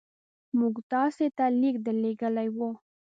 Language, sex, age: Pashto, female, 19-29